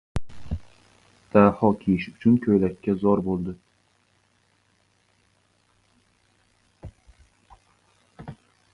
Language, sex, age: Uzbek, male, 19-29